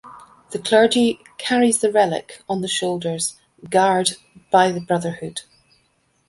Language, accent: English, Scottish English